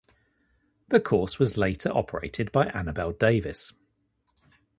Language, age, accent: English, 50-59, England English